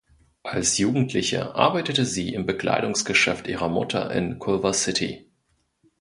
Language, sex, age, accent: German, male, 30-39, Deutschland Deutsch